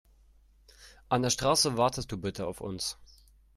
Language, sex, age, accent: German, male, under 19, Deutschland Deutsch